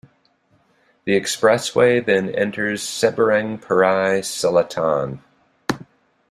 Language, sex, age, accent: English, male, 50-59, United States English